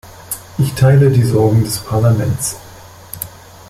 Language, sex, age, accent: German, male, 50-59, Deutschland Deutsch